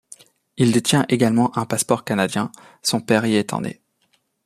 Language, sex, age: French, male, 30-39